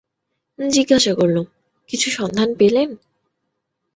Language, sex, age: Bengali, female, 19-29